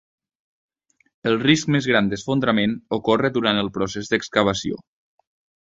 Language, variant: Catalan, Nord-Occidental